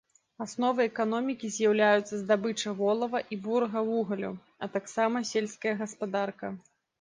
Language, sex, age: Belarusian, female, 19-29